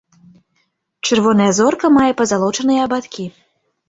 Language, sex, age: Belarusian, female, 19-29